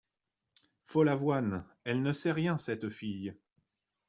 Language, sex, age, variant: French, male, 30-39, Français de métropole